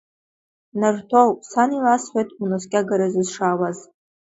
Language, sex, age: Abkhazian, female, 30-39